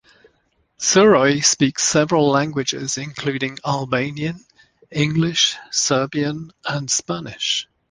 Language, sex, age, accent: English, male, 60-69, England English